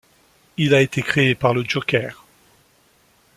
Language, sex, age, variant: French, male, 40-49, Français de métropole